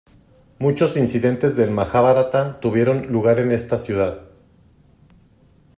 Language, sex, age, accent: Spanish, male, 40-49, México